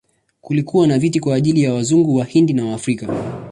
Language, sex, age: Swahili, male, 19-29